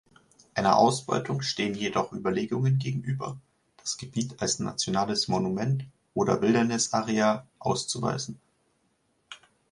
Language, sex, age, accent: German, male, 19-29, Deutschland Deutsch